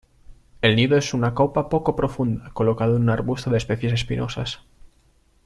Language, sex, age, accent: Spanish, male, 19-29, España: Centro-Sur peninsular (Madrid, Toledo, Castilla-La Mancha)